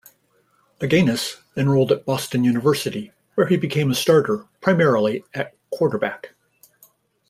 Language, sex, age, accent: English, male, 60-69, United States English